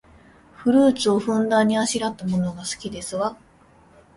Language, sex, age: Japanese, female, 19-29